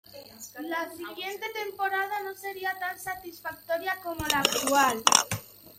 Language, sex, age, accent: Spanish, female, under 19, España: Centro-Sur peninsular (Madrid, Toledo, Castilla-La Mancha)